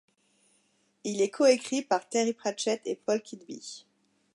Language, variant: French, Français de métropole